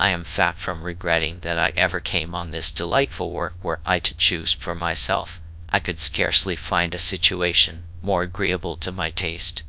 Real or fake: fake